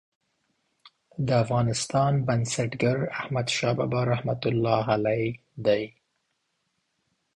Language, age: Pashto, 30-39